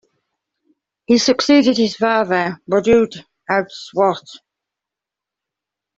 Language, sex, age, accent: English, female, 40-49, England English